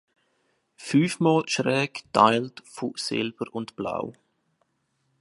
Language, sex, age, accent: German, male, 30-39, Schweizerdeutsch